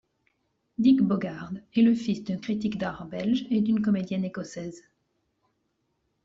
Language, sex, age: French, female, 40-49